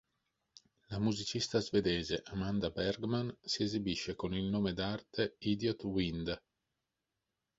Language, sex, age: Italian, male, 40-49